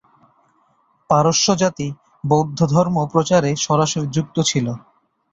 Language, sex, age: Bengali, male, 19-29